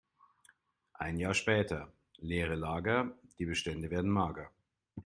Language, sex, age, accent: German, male, 30-39, Deutschland Deutsch